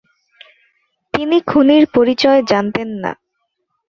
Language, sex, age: Bengali, female, 19-29